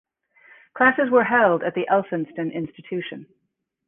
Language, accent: English, United States English